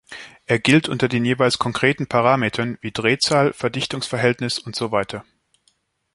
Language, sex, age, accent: German, male, 19-29, Schweizerdeutsch